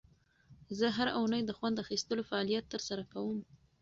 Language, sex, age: Pashto, female, 19-29